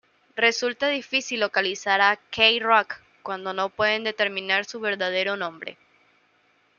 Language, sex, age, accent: Spanish, female, 19-29, Caribe: Cuba, Venezuela, Puerto Rico, República Dominicana, Panamá, Colombia caribeña, México caribeño, Costa del golfo de México